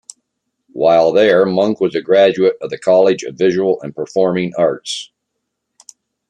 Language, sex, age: English, male, 60-69